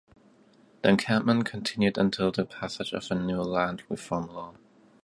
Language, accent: English, United States English